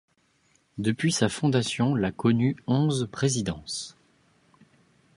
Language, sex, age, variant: French, male, 19-29, Français de métropole